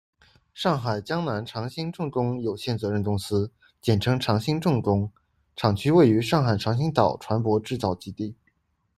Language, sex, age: Chinese, male, 19-29